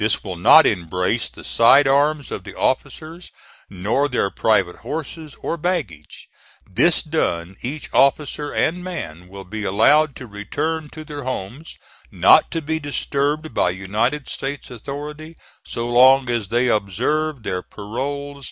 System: none